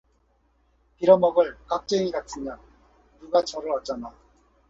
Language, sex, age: Korean, male, 40-49